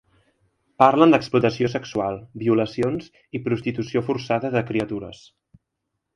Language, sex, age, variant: Catalan, male, 19-29, Central